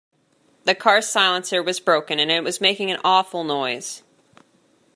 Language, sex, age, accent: English, female, 19-29, Canadian English